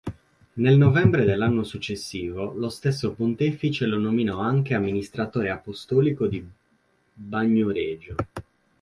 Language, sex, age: Italian, male, 19-29